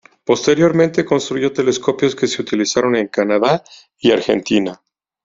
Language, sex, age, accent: Spanish, male, 40-49, México